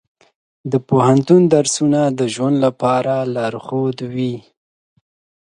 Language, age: Pashto, 19-29